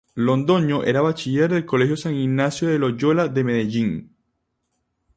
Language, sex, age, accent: Spanish, male, 19-29, Caribe: Cuba, Venezuela, Puerto Rico, República Dominicana, Panamá, Colombia caribeña, México caribeño, Costa del golfo de México